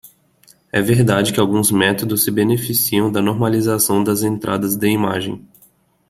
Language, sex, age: Portuguese, male, 19-29